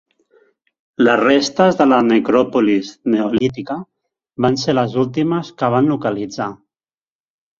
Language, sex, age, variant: Catalan, male, 19-29, Central